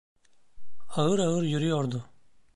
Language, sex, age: Turkish, male, 30-39